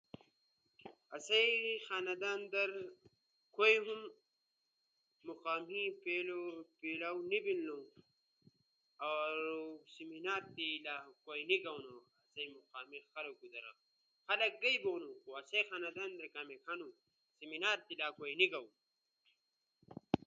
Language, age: Ushojo, under 19